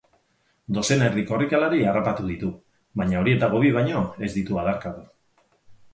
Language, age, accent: Basque, 40-49, Mendebalekoa (Araba, Bizkaia, Gipuzkoako mendebaleko herri batzuk)